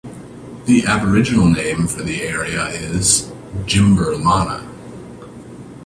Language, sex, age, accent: English, male, 19-29, United States English